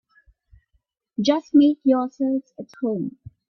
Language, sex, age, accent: English, female, 19-29, India and South Asia (India, Pakistan, Sri Lanka)